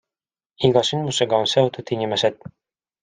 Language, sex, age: Estonian, male, 19-29